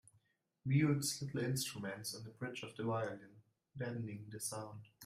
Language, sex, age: English, male, 19-29